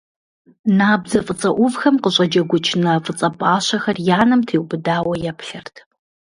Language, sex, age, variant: Kabardian, female, 40-49, Адыгэбзэ (Къэбэрдей, Кирил, Урысей)